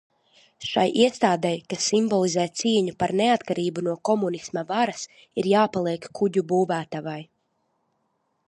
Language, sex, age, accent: Latvian, female, 19-29, Riga